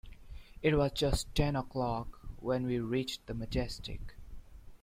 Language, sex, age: English, male, 19-29